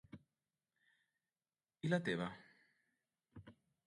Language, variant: Catalan, Central